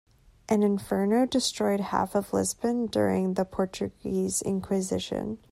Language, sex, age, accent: English, female, 19-29, United States English